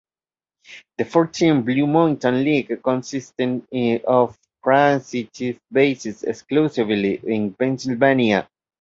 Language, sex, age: English, male, 30-39